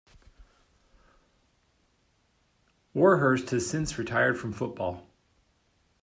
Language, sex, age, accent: English, male, 40-49, United States English